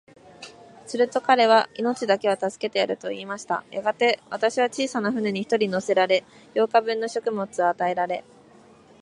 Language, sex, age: Japanese, female, 19-29